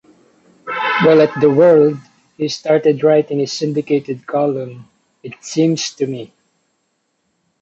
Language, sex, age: English, male, 19-29